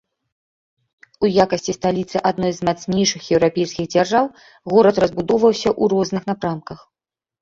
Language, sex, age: Belarusian, female, 19-29